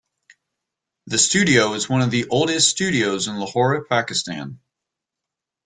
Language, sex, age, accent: English, male, 19-29, United States English